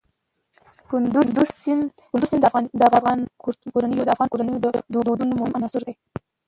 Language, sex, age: Pashto, female, 19-29